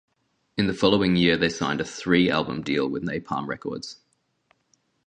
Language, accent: English, Australian English